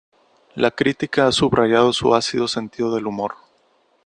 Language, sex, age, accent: Spanish, male, 30-39, México